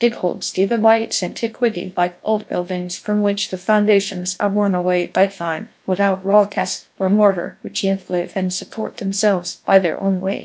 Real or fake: fake